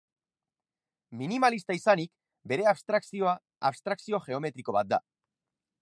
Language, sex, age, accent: Basque, male, 30-39, Mendebalekoa (Araba, Bizkaia, Gipuzkoako mendebaleko herri batzuk)